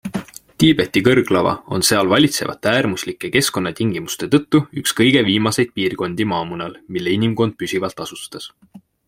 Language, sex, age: Estonian, male, 19-29